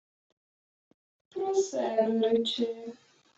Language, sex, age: Ukrainian, female, 19-29